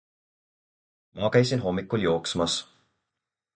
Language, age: Estonian, 19-29